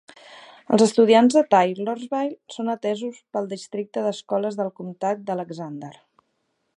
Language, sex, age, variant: Catalan, female, 30-39, Central